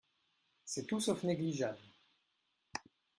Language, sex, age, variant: French, male, 40-49, Français de métropole